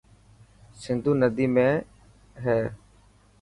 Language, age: Dhatki, 30-39